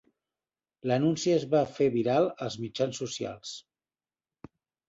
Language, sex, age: Catalan, male, 40-49